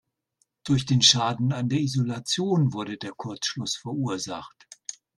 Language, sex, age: German, male, 60-69